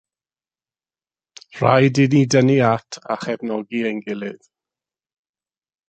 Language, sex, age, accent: Welsh, male, 30-39, Y Deyrnas Unedig Cymraeg